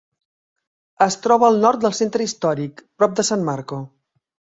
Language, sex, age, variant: Catalan, male, 40-49, Central